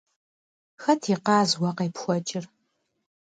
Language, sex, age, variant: Kabardian, female, 50-59, Адыгэбзэ (Къэбэрдей, Кирил, псоми зэдай)